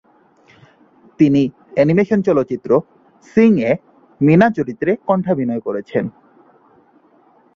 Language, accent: Bengali, প্রমিত